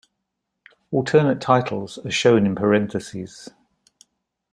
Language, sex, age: English, male, 60-69